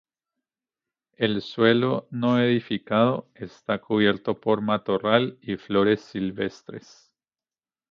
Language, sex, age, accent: Spanish, male, 30-39, Andino-Pacífico: Colombia, Perú, Ecuador, oeste de Bolivia y Venezuela andina